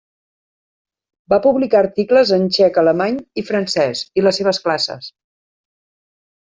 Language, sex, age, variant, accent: Catalan, female, 50-59, Central, central